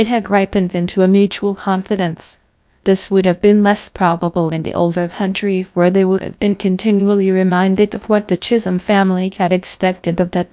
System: TTS, GlowTTS